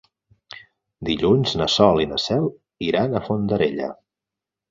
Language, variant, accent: Catalan, Central, Barceloní